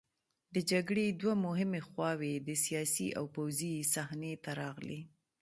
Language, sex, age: Pashto, female, 30-39